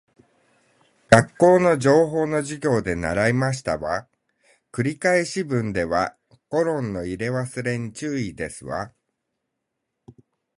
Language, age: Japanese, 40-49